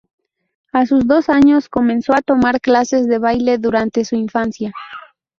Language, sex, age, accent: Spanish, female, 19-29, México